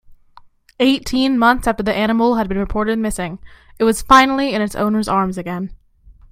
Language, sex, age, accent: English, female, under 19, United States English